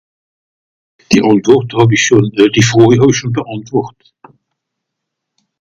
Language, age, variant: Swiss German, 70-79, Nordniederàlemmànisch (Rishoffe, Zàwere, Bùsswìller, Hawenau, Brüemt, Stroossbùri, Molse, Dàmbàch, Schlettstàtt, Pfàlzbùri usw.)